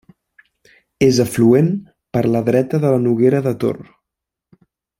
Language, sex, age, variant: Catalan, male, 19-29, Central